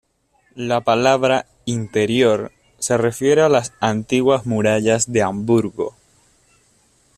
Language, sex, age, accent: Spanish, male, 19-29, Caribe: Cuba, Venezuela, Puerto Rico, República Dominicana, Panamá, Colombia caribeña, México caribeño, Costa del golfo de México